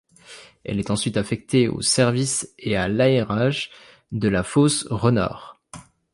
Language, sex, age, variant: French, male, 19-29, Français de métropole